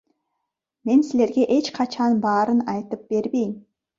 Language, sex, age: Kyrgyz, female, 30-39